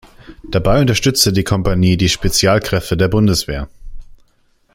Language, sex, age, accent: German, male, 19-29, Deutschland Deutsch